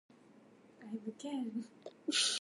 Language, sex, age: Japanese, female, 19-29